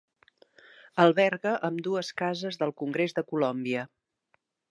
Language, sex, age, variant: Catalan, female, 50-59, Central